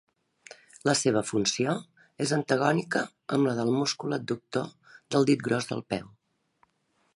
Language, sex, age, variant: Catalan, female, 50-59, Nord-Occidental